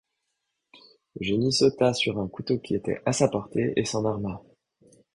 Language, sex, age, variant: French, male, 30-39, Français de métropole